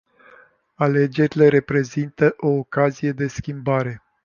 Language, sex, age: Romanian, male, 50-59